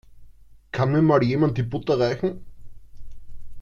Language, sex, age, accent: German, male, 30-39, Österreichisches Deutsch